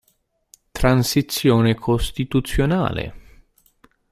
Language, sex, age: Italian, male, 19-29